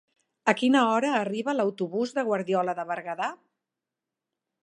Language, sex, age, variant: Catalan, female, 50-59, Central